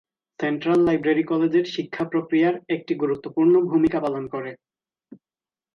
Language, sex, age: Bengali, male, 19-29